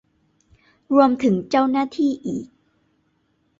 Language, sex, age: Thai, female, 19-29